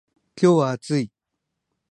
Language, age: Japanese, 19-29